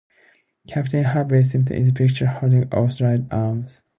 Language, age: English, 19-29